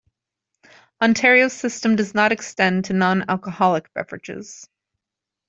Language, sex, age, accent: English, female, 30-39, United States English